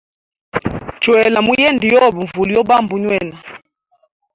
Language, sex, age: Hemba, female, 19-29